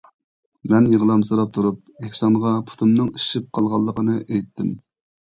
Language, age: Uyghur, 19-29